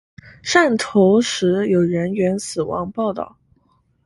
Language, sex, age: Chinese, female, 19-29